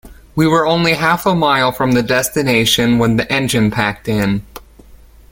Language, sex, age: English, male, 19-29